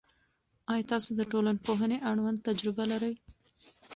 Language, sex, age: Pashto, female, 19-29